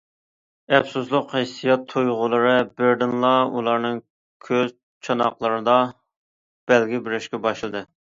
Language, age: Uyghur, 30-39